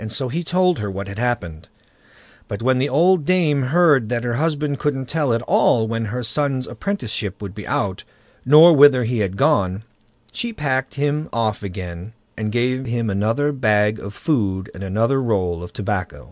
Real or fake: real